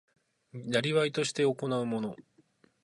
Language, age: Japanese, 30-39